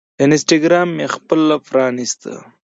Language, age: Pashto, 19-29